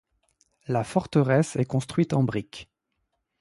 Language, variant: French, Français de métropole